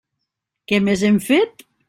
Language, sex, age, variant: Catalan, female, 19-29, Central